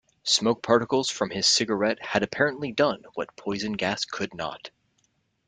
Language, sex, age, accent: English, male, 30-39, United States English